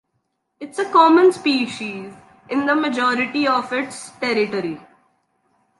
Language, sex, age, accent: English, female, 19-29, India and South Asia (India, Pakistan, Sri Lanka)